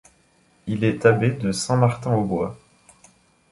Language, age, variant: French, 19-29, Français de métropole